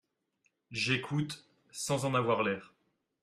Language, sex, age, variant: French, male, 30-39, Français de métropole